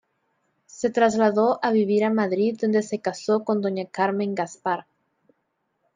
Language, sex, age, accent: Spanish, female, 19-29, América central